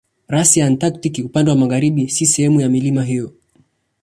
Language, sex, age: Swahili, male, 19-29